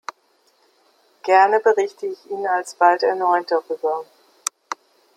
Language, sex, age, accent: German, female, 50-59, Deutschland Deutsch